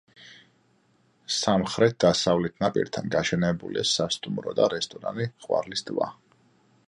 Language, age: Georgian, 40-49